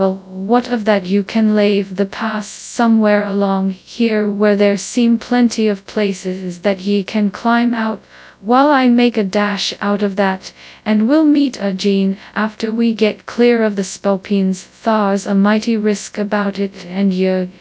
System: TTS, FastPitch